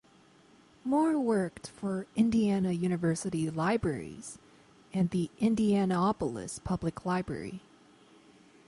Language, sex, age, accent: English, female, 19-29, United States English